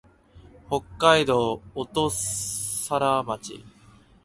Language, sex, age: Japanese, male, 19-29